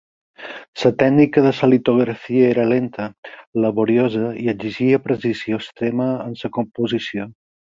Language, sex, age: Catalan, male, 50-59